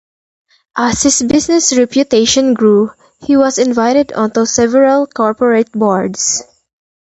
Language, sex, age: English, female, under 19